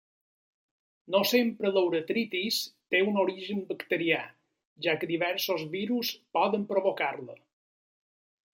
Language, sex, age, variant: Catalan, male, 40-49, Balear